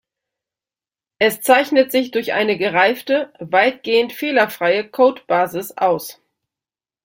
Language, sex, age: German, female, 30-39